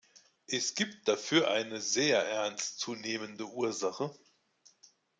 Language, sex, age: German, male, 50-59